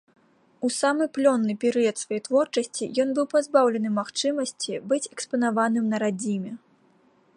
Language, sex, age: Belarusian, female, 19-29